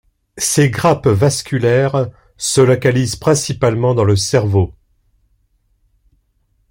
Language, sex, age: French, male, 60-69